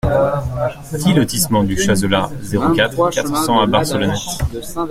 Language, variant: French, Français de métropole